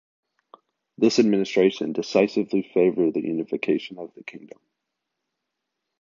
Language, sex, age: English, male, under 19